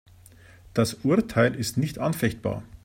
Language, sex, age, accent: German, male, 50-59, Deutschland Deutsch